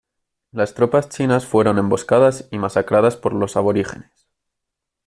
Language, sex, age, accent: Spanish, male, 19-29, España: Centro-Sur peninsular (Madrid, Toledo, Castilla-La Mancha)